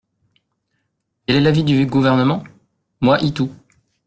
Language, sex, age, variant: French, male, 30-39, Français de métropole